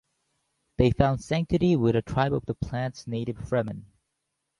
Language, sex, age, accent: English, male, 30-39, United States English